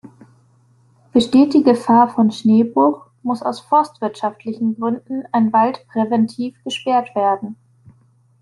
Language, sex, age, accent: German, female, 19-29, Deutschland Deutsch